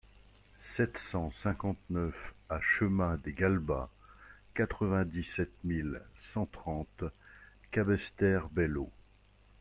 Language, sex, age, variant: French, male, 50-59, Français de métropole